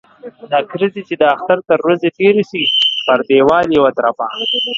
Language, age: Pashto, 19-29